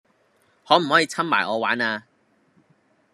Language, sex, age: Cantonese, female, 19-29